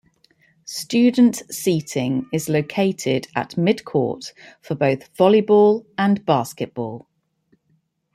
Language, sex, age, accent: English, female, 50-59, England English